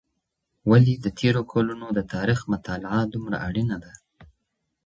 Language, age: Pashto, 30-39